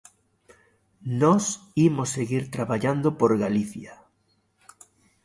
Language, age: Galician, 40-49